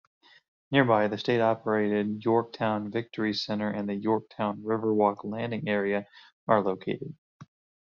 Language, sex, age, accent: English, male, 30-39, United States English